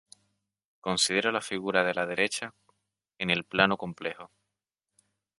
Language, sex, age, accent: Spanish, male, 19-29, España: Islas Canarias